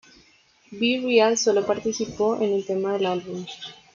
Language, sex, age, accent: Spanish, female, 19-29, Andino-Pacífico: Colombia, Perú, Ecuador, oeste de Bolivia y Venezuela andina